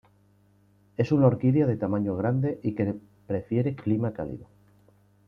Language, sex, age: Spanish, male, 40-49